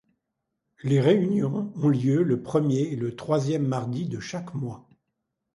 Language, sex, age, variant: French, male, 60-69, Français de métropole